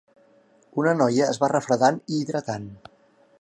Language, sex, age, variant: Catalan, male, 50-59, Central